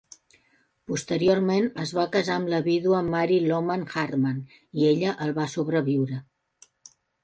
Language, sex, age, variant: Catalan, female, 60-69, Central